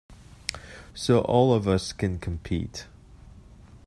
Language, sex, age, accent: English, male, 30-39, United States English